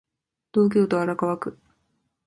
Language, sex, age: Japanese, female, 19-29